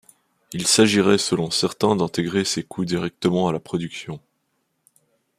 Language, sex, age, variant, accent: French, male, 19-29, Français d'Europe, Français de Suisse